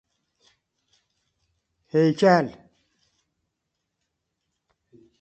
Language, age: Persian, 70-79